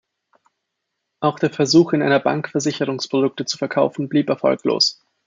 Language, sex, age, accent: German, male, 19-29, Österreichisches Deutsch